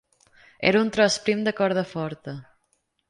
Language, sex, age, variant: Catalan, female, 19-29, Balear